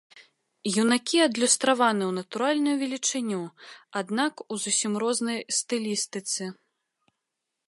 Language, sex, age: Belarusian, female, 19-29